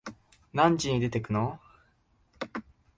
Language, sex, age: Japanese, male, 19-29